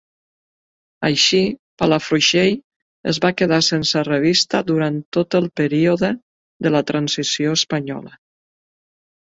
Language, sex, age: Catalan, female, 50-59